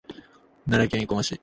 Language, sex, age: Japanese, male, 19-29